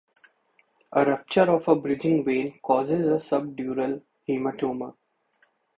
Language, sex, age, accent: English, male, 19-29, India and South Asia (India, Pakistan, Sri Lanka)